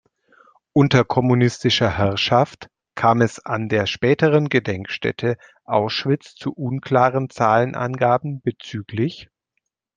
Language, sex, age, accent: German, male, 30-39, Deutschland Deutsch